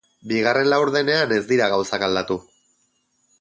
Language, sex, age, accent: Basque, male, 30-39, Erdialdekoa edo Nafarra (Gipuzkoa, Nafarroa)